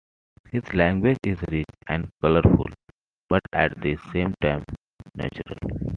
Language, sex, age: English, male, 19-29